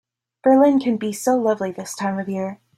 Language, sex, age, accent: English, female, under 19, United States English